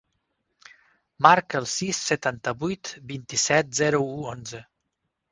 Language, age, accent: Catalan, 50-59, Tortosí